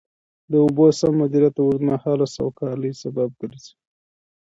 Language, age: Pashto, 30-39